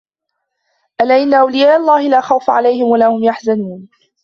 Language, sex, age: Arabic, female, 19-29